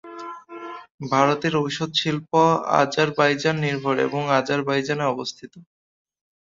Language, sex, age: Bengali, male, 19-29